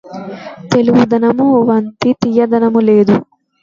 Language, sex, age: Telugu, female, 19-29